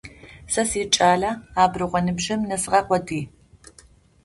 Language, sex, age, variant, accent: Adyghe, female, 50-59, Адыгабзэ (Кирил, пстэумэ зэдыряе), Бжъэдыгъу (Bjeduğ)